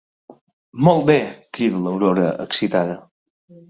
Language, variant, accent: Catalan, Balear, mallorquí